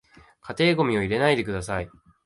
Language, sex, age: Japanese, male, 19-29